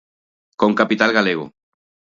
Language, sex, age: Galician, male, 30-39